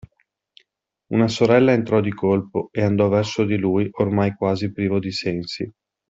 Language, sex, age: Italian, male, 40-49